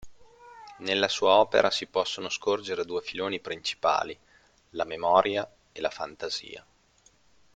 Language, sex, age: Italian, male, 30-39